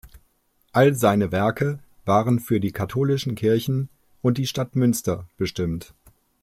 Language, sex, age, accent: German, male, 50-59, Deutschland Deutsch